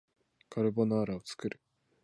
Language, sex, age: Japanese, male, 19-29